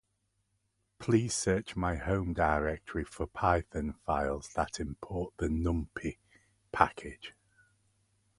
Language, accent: English, England English